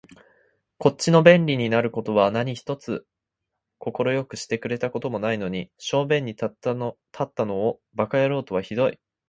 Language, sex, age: Japanese, male, under 19